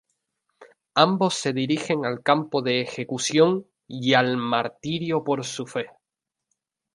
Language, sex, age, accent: Spanish, male, 19-29, España: Islas Canarias